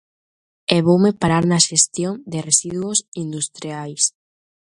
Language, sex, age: Galician, female, under 19